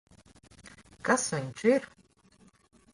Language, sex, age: Latvian, female, 50-59